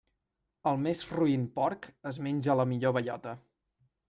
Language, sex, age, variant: Catalan, male, 19-29, Central